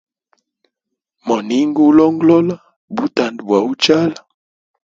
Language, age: Hemba, 19-29